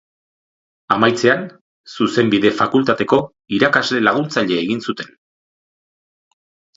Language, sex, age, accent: Basque, male, 40-49, Erdialdekoa edo Nafarra (Gipuzkoa, Nafarroa)